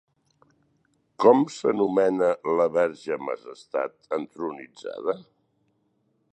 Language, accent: Catalan, Barceloní